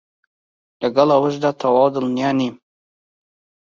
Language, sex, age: Central Kurdish, male, 19-29